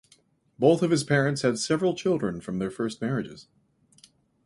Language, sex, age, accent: English, male, 19-29, United States English